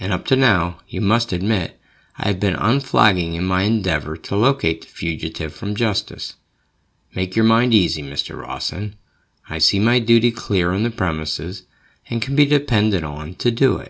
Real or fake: real